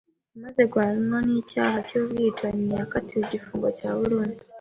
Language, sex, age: Kinyarwanda, female, 19-29